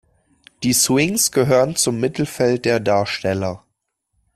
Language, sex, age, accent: German, male, 19-29, Deutschland Deutsch